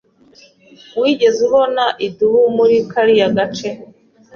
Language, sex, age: Kinyarwanda, female, 40-49